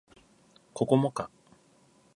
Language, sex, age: Japanese, male, 40-49